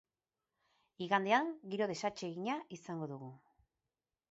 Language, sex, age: Basque, female, 40-49